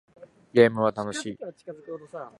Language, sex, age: Japanese, male, under 19